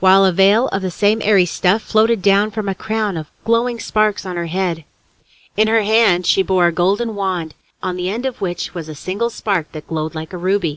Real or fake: real